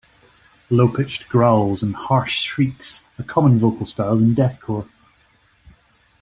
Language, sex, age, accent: English, male, 40-49, Scottish English